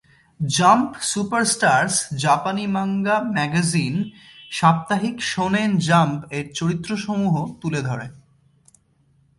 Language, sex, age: Bengali, male, 19-29